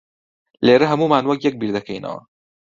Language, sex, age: Central Kurdish, male, 19-29